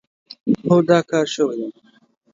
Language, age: Pashto, 19-29